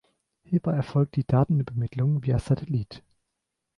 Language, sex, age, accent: German, male, 19-29, Deutschland Deutsch